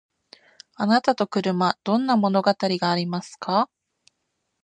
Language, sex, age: Japanese, female, 19-29